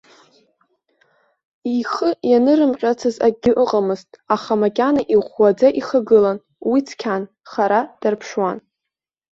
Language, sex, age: Abkhazian, female, under 19